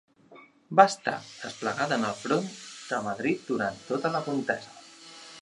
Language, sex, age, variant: Catalan, male, 30-39, Central